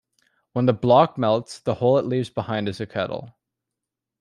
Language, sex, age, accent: English, male, under 19, Canadian English